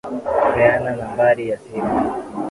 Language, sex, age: Swahili, male, 19-29